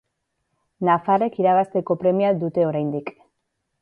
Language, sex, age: Basque, female, 30-39